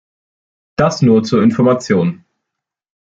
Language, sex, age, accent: German, male, under 19, Deutschland Deutsch